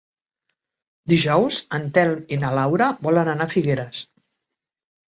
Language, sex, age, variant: Catalan, female, 50-59, Central